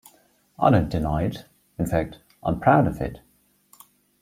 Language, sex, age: English, male, 30-39